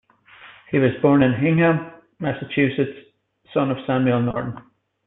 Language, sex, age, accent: English, male, 19-29, Irish English